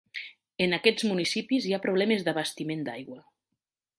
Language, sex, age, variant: Catalan, female, 40-49, Nord-Occidental